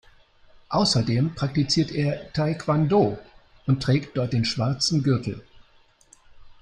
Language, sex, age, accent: German, male, 60-69, Deutschland Deutsch